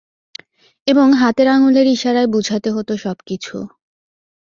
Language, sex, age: Bengali, female, 19-29